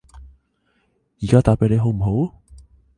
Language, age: Cantonese, 19-29